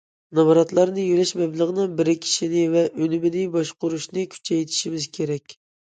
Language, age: Uyghur, 19-29